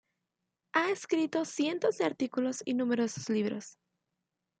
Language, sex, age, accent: Spanish, female, under 19, México